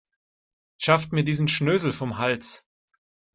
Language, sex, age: German, male, 40-49